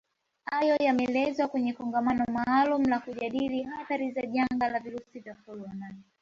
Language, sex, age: Swahili, female, 19-29